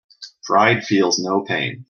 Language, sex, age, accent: English, male, 30-39, Canadian English